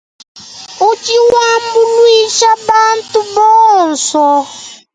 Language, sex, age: Luba-Lulua, female, 19-29